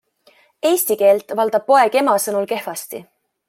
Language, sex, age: Estonian, female, 19-29